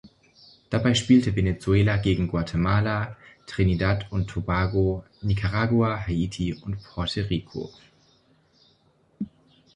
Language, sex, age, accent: German, male, 19-29, Deutschland Deutsch